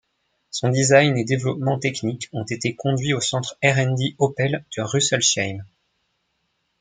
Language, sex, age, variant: French, male, 19-29, Français de métropole